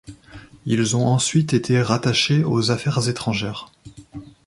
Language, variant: French, Français de métropole